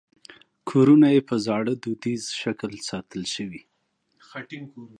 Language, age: Pashto, 30-39